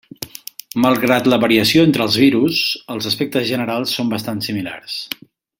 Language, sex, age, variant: Catalan, male, 50-59, Central